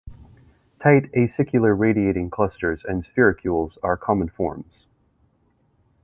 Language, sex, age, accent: English, male, 30-39, United States English